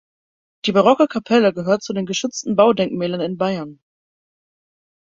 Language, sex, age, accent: German, female, 19-29, Deutschland Deutsch